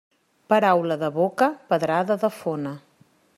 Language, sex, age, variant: Catalan, female, 40-49, Central